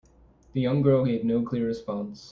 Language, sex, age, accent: English, male, 19-29, United States English